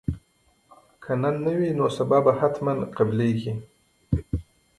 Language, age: Pashto, 30-39